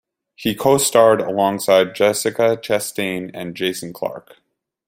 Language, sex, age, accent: English, male, 30-39, United States English